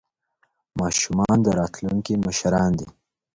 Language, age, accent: Pashto, 19-29, معیاري پښتو